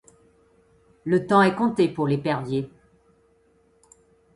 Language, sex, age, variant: French, female, 50-59, Français de métropole